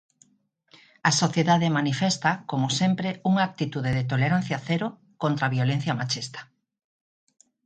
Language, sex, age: Galician, female, 40-49